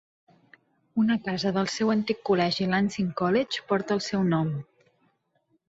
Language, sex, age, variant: Catalan, female, 40-49, Central